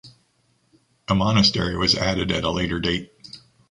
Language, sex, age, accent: English, male, 50-59, United States English